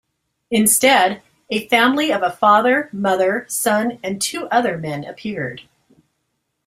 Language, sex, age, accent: English, female, 50-59, United States English